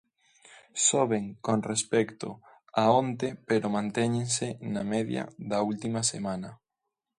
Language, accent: Galician, Normativo (estándar)